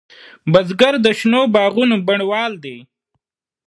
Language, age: Pashto, 19-29